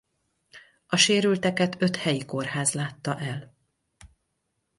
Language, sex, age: Hungarian, female, 40-49